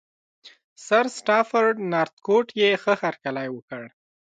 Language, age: Pashto, 19-29